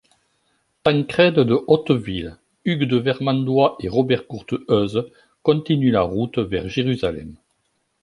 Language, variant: French, Français de métropole